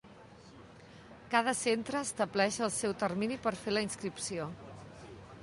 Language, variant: Catalan, Septentrional